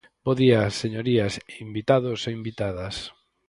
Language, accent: Galician, Normativo (estándar)